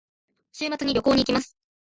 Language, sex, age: Japanese, female, 19-29